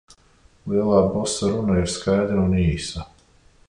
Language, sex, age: Latvian, male, 40-49